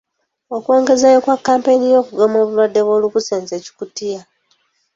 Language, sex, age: Ganda, female, 19-29